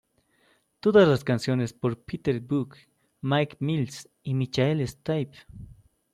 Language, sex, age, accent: Spanish, male, 19-29, Andino-Pacífico: Colombia, Perú, Ecuador, oeste de Bolivia y Venezuela andina